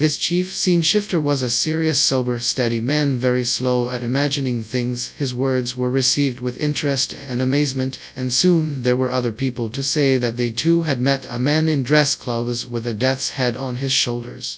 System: TTS, FastPitch